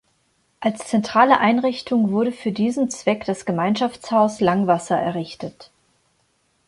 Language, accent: German, Deutschland Deutsch